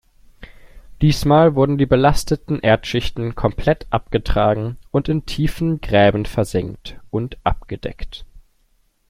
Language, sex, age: German, male, 19-29